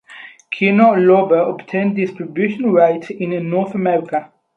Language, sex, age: English, male, 19-29